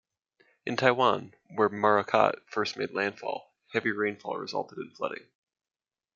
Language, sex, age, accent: English, male, 19-29, United States English